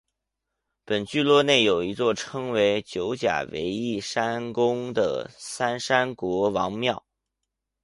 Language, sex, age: Chinese, male, 19-29